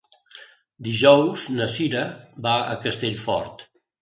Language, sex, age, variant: Catalan, male, 60-69, Central